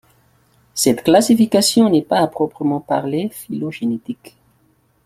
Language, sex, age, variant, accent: French, male, 30-39, Français d'Afrique subsaharienne et des îles africaines, Français de Madagascar